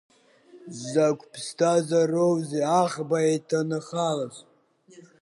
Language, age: Abkhazian, under 19